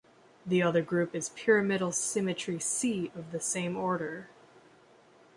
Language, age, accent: English, under 19, Canadian English